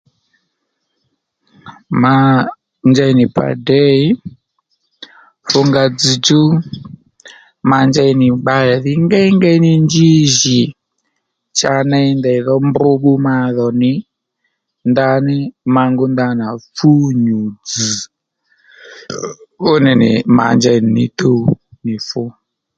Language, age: Lendu, 40-49